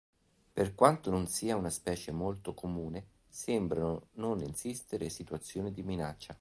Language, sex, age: Italian, male, 40-49